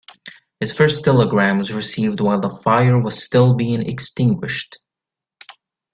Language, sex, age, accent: English, male, 19-29, United States English